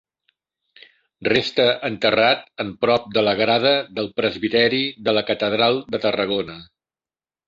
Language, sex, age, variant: Catalan, male, 60-69, Central